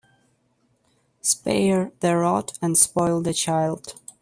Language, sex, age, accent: English, male, 19-29, United States English